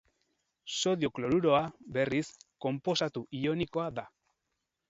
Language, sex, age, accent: Basque, male, 40-49, Erdialdekoa edo Nafarra (Gipuzkoa, Nafarroa)